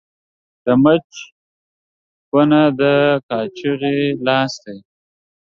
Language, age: Pashto, 19-29